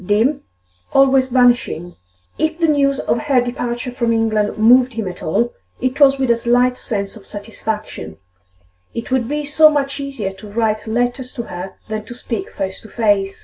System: none